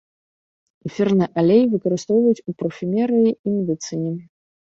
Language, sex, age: Belarusian, female, 19-29